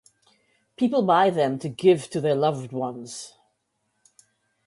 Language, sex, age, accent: English, female, 50-59, West Indies and Bermuda (Bahamas, Bermuda, Jamaica, Trinidad)